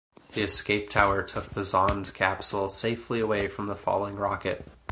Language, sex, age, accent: English, male, 19-29, United States English